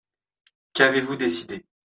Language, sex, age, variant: French, male, 30-39, Français de métropole